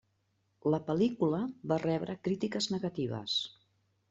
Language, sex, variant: Catalan, female, Central